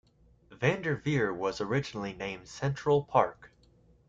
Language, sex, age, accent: English, male, 19-29, United States English